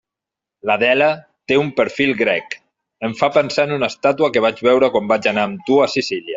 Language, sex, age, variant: Catalan, male, 40-49, Central